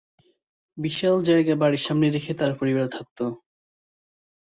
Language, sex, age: Bengali, male, 19-29